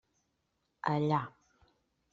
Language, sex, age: Catalan, female, 60-69